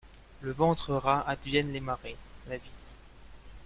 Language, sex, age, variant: French, male, 19-29, Français de métropole